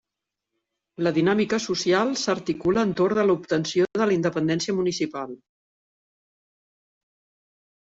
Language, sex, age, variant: Catalan, female, 50-59, Central